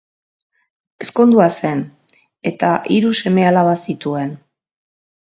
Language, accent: Basque, Mendebalekoa (Araba, Bizkaia, Gipuzkoako mendebaleko herri batzuk)